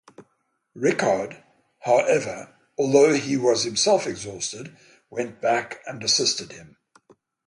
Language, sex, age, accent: English, male, 70-79, England English; Southern African (South Africa, Zimbabwe, Namibia)